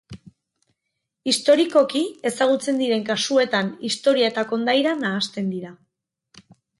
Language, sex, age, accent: Basque, female, 30-39, Erdialdekoa edo Nafarra (Gipuzkoa, Nafarroa)